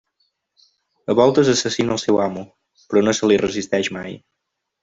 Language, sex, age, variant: Catalan, male, 19-29, Central